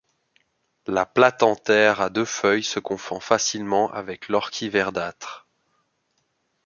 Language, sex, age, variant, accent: French, male, 19-29, Français d'Europe, Français de Suisse